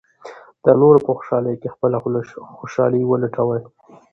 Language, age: Pashto, 19-29